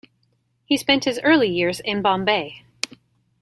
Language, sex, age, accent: English, female, 40-49, United States English